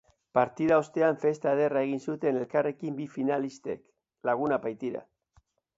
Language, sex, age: Basque, male, 60-69